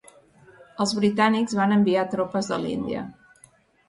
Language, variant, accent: Catalan, Central, central